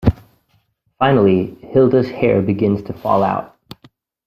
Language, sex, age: English, male, 19-29